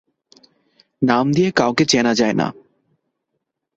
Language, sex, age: Bengali, male, 19-29